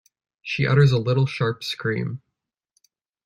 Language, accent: English, United States English